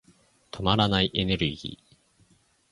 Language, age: Japanese, under 19